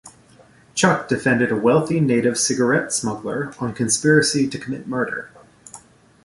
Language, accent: English, United States English